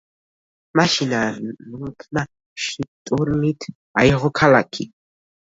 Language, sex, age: Georgian, male, under 19